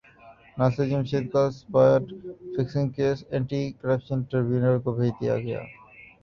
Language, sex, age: Urdu, male, 19-29